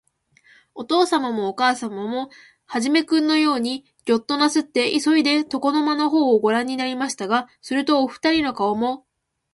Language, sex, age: Japanese, female, 19-29